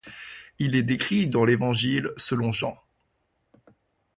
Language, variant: French, Français de métropole